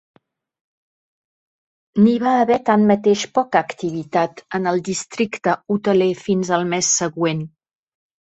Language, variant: Catalan, Septentrional